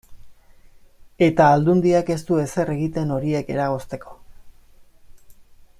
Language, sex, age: Basque, male, 40-49